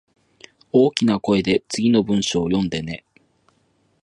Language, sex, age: Japanese, male, 30-39